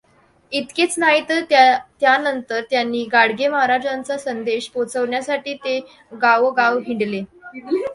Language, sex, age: Marathi, female, under 19